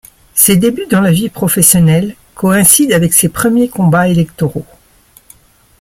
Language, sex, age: French, male, 60-69